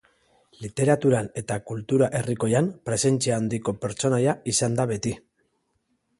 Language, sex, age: Basque, male, 40-49